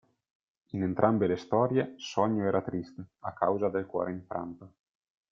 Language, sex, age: Italian, male, 19-29